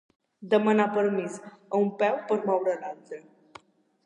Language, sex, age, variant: Catalan, female, under 19, Balear